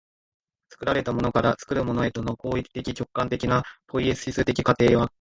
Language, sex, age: Japanese, male, 19-29